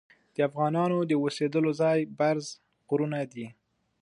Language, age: Pashto, 19-29